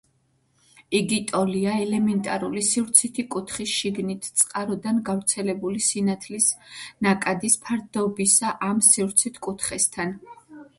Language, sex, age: Georgian, female, 30-39